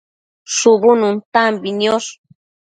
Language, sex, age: Matsés, female, 30-39